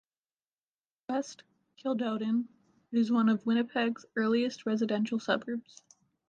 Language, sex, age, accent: English, female, 19-29, United States English